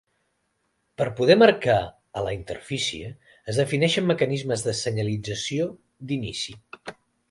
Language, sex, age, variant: Catalan, male, 40-49, Central